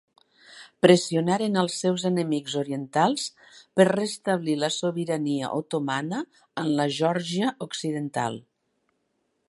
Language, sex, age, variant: Catalan, female, 60-69, Nord-Occidental